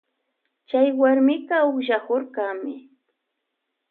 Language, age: Loja Highland Quichua, 19-29